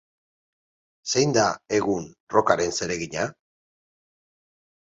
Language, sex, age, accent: Basque, male, 40-49, Erdialdekoa edo Nafarra (Gipuzkoa, Nafarroa)